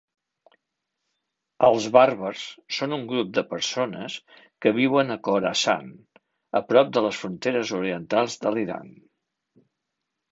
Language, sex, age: Catalan, male, 60-69